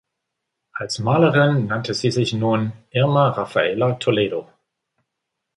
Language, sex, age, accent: German, male, 40-49, Deutschland Deutsch